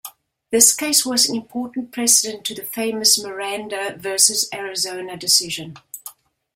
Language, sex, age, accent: English, female, 60-69, Southern African (South Africa, Zimbabwe, Namibia)